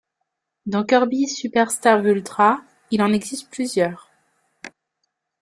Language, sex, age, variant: French, female, 30-39, Français de métropole